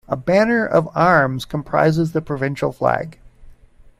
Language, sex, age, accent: English, male, 60-69, United States English